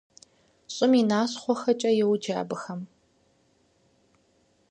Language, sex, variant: Kabardian, female, Адыгэбзэ (Къэбэрдей, Кирил, псоми зэдай)